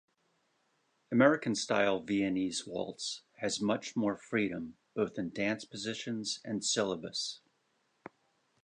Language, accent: English, United States English